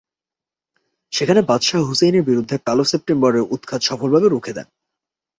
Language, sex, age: Bengali, male, 19-29